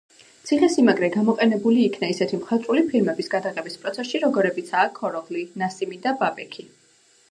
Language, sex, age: Georgian, female, 19-29